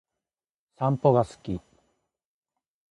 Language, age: Japanese, 30-39